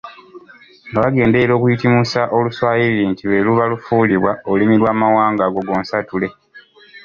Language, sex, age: Ganda, male, 30-39